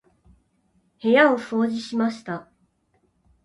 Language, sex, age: Japanese, female, 30-39